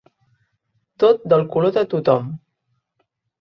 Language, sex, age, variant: Catalan, female, 60-69, Central